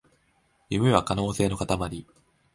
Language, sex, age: Japanese, male, under 19